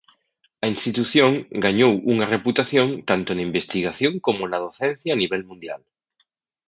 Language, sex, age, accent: Galician, male, 40-49, Central (sen gheada)